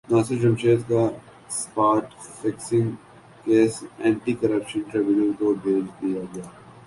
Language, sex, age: Urdu, male, 19-29